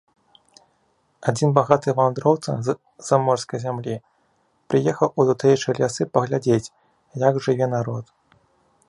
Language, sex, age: Belarusian, male, 30-39